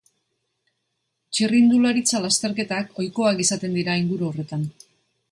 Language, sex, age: Basque, female, 60-69